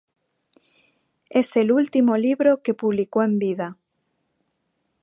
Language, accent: Spanish, Rioplatense: Argentina, Uruguay, este de Bolivia, Paraguay